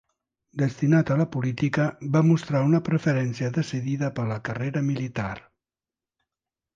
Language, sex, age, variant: Catalan, male, 60-69, Central